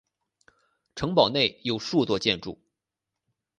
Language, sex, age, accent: Chinese, male, 19-29, 出生地：山东省